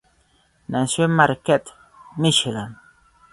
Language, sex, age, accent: Spanish, male, 19-29, Caribe: Cuba, Venezuela, Puerto Rico, República Dominicana, Panamá, Colombia caribeña, México caribeño, Costa del golfo de México